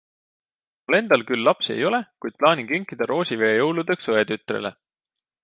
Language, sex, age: Estonian, male, 19-29